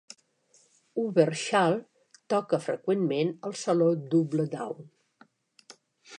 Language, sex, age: Catalan, female, 60-69